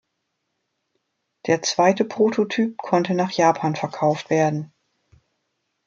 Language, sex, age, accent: German, female, 40-49, Deutschland Deutsch